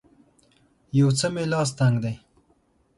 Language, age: Pashto, 19-29